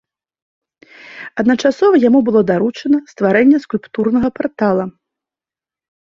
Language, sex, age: Belarusian, female, 30-39